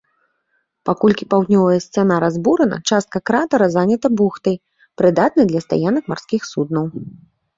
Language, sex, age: Belarusian, female, 30-39